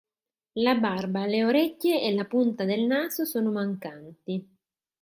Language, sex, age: Italian, female, 19-29